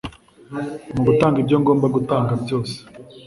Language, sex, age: Kinyarwanda, male, 19-29